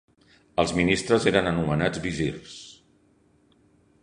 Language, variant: Catalan, Central